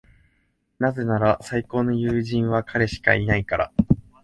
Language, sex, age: Japanese, male, 19-29